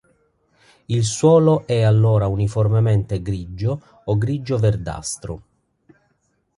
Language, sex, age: Italian, male, 40-49